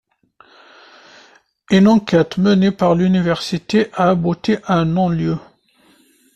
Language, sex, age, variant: French, male, 40-49, Français de métropole